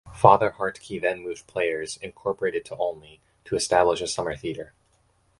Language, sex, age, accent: English, male, 19-29, United States English